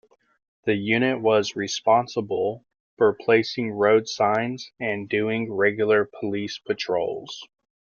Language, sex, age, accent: English, male, 30-39, United States English